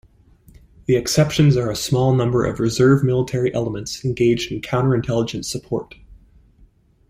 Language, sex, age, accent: English, male, 19-29, United States English